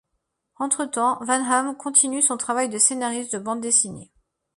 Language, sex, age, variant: French, female, 40-49, Français de métropole